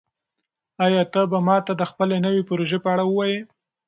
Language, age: Pashto, 30-39